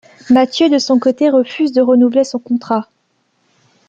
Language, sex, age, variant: French, female, under 19, Français de métropole